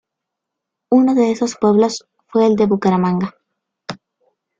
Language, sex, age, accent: Spanish, female, under 19, México